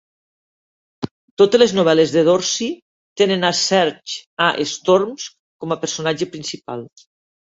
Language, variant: Catalan, Nord-Occidental